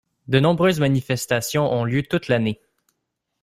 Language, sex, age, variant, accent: French, male, 19-29, Français d'Amérique du Nord, Français du Canada